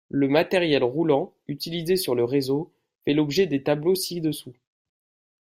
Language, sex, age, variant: French, male, 19-29, Français de métropole